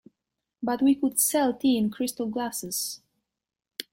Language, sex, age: English, female, 30-39